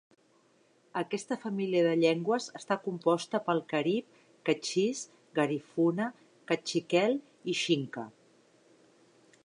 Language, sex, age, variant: Catalan, female, 50-59, Central